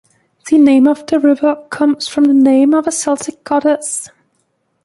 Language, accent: English, England English